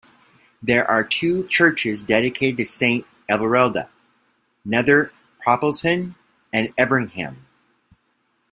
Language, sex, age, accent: English, male, 50-59, United States English